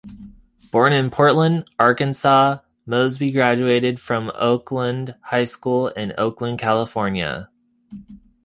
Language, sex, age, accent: English, male, 19-29, United States English